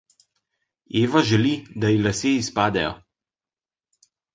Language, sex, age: Slovenian, male, 19-29